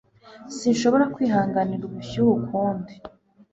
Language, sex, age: Kinyarwanda, female, 19-29